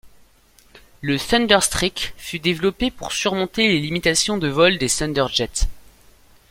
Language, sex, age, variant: French, male, under 19, Français de métropole